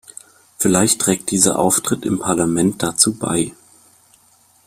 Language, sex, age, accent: German, male, 19-29, Deutschland Deutsch